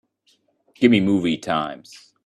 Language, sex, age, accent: English, male, 30-39, United States English